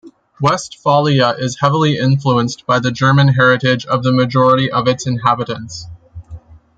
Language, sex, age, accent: English, male, 19-29, Canadian English